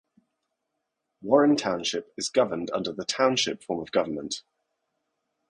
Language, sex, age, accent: English, male, 30-39, England English